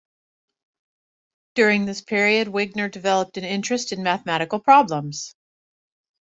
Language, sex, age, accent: English, female, 50-59, United States English